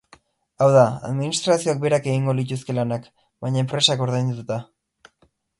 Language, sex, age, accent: Basque, male, 19-29, Erdialdekoa edo Nafarra (Gipuzkoa, Nafarroa)